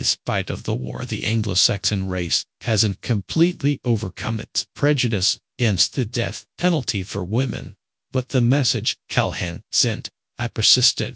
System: TTS, GradTTS